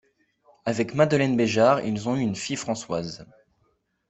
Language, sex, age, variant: French, male, 19-29, Français de métropole